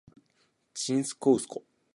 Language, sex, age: Japanese, male, 19-29